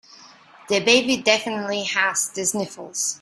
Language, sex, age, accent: English, female, 19-29, England English